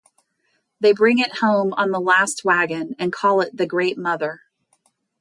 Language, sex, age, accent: English, female, 50-59, United States English